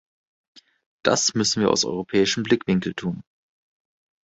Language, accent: German, Deutschland Deutsch